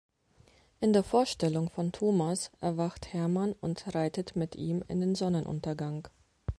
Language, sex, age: German, female, 30-39